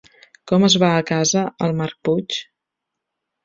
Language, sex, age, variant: Catalan, female, 19-29, Central